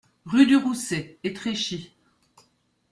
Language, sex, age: French, female, 60-69